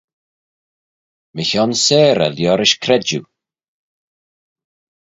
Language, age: Manx, 40-49